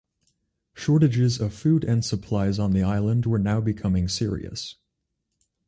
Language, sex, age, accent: English, male, 19-29, United States English